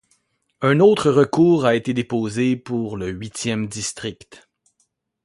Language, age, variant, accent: French, 40-49, Français d'Amérique du Nord, Français du Canada